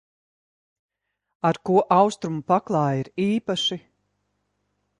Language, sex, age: Latvian, female, 50-59